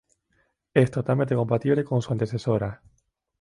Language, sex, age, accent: Spanish, male, 19-29, España: Islas Canarias